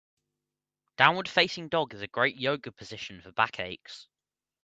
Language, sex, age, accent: English, male, under 19, England English